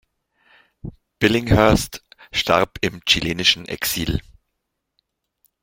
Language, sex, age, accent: German, male, 60-69, Deutschland Deutsch